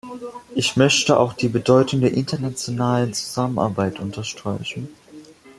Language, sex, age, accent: German, male, 19-29, Deutschland Deutsch